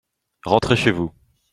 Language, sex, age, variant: French, male, under 19, Français de métropole